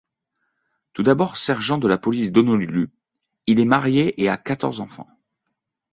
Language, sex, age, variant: French, male, 30-39, Français de métropole